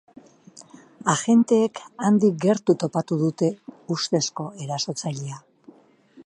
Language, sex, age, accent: Basque, female, 50-59, Mendebalekoa (Araba, Bizkaia, Gipuzkoako mendebaleko herri batzuk)